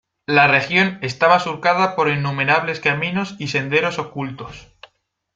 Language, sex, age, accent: Spanish, male, 19-29, España: Centro-Sur peninsular (Madrid, Toledo, Castilla-La Mancha)